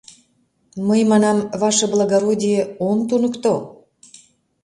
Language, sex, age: Mari, female, 40-49